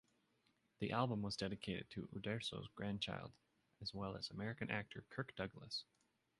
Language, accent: English, United States English